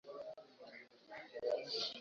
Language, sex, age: Swahili, male, 19-29